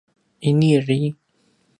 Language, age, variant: Paiwan, 30-39, pinayuanan a kinaikacedasan (東排灣語)